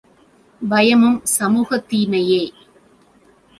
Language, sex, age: Tamil, female, 40-49